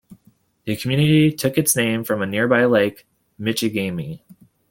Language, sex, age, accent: English, male, 19-29, United States English